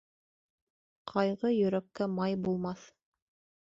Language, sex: Bashkir, female